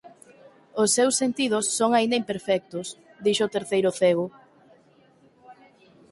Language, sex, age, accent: Galician, female, 19-29, Central (sen gheada)